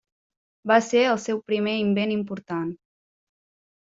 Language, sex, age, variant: Catalan, female, 50-59, Central